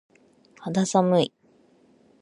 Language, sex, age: Japanese, female, 19-29